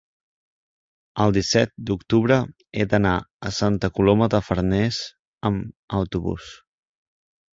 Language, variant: Catalan, Central